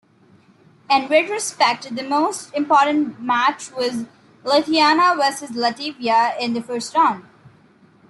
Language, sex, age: English, female, under 19